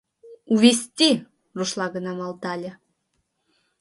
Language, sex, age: Mari, female, under 19